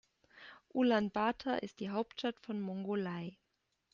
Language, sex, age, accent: German, female, 19-29, Deutschland Deutsch